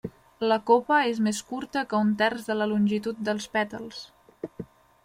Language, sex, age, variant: Catalan, female, 19-29, Central